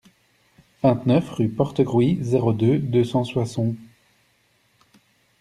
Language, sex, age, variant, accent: French, male, 30-39, Français d'Europe, Français de Belgique